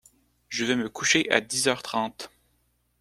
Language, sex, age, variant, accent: French, male, 19-29, Français d'Amérique du Nord, Français du Canada